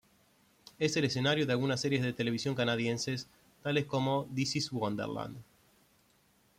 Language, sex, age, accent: Spanish, male, 30-39, Rioplatense: Argentina, Uruguay, este de Bolivia, Paraguay